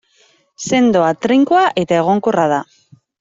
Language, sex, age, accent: Basque, female, 30-39, Mendebalekoa (Araba, Bizkaia, Gipuzkoako mendebaleko herri batzuk)